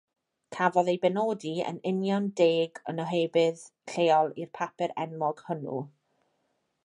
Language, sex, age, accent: Welsh, female, 30-39, Y Deyrnas Unedig Cymraeg